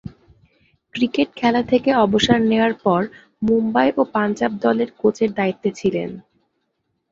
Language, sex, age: Bengali, female, 19-29